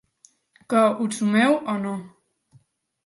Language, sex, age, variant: Catalan, female, under 19, Balear